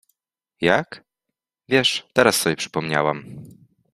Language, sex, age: Polish, male, 19-29